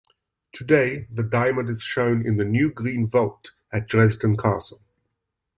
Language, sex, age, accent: English, male, 40-49, Southern African (South Africa, Zimbabwe, Namibia)